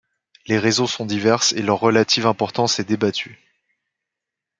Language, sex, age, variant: French, male, 19-29, Français de métropole